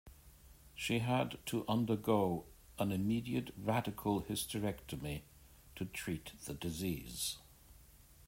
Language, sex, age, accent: English, male, 60-69, England English